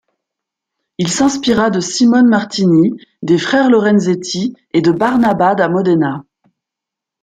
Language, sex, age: French, female, 40-49